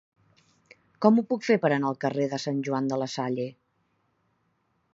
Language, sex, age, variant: Catalan, female, 40-49, Central